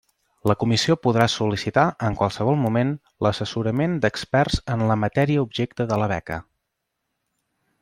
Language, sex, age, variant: Catalan, male, 30-39, Central